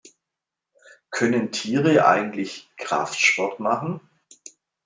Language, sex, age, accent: German, male, 50-59, Deutschland Deutsch